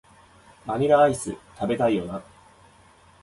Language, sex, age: Japanese, male, 30-39